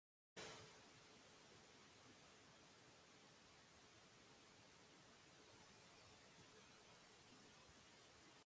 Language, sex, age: Tamil, female, 19-29